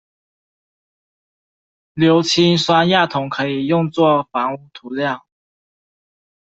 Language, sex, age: Chinese, male, 19-29